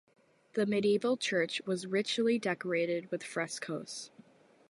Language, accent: English, United States English